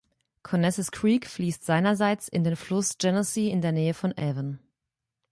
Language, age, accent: German, 19-29, Deutschland Deutsch